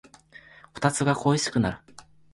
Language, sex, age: Japanese, male, under 19